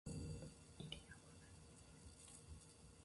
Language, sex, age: Japanese, female, 19-29